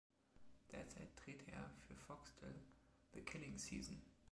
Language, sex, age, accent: German, male, 19-29, Deutschland Deutsch